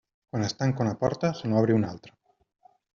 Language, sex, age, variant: Catalan, male, 40-49, Central